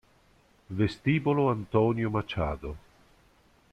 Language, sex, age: Italian, male, 50-59